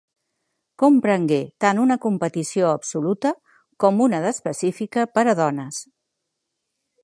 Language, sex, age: Catalan, female, 50-59